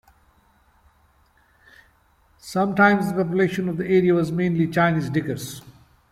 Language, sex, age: English, male, 50-59